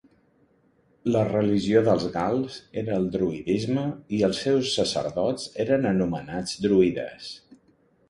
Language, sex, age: Catalan, male, 50-59